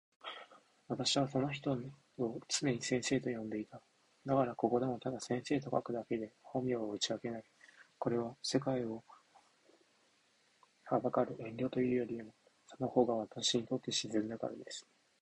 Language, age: Japanese, 19-29